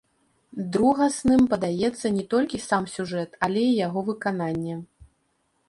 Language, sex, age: Belarusian, female, 40-49